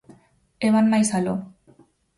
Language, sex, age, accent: Galician, female, 19-29, Normativo (estándar)